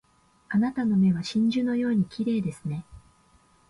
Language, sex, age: Japanese, female, 19-29